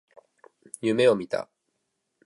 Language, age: Japanese, 30-39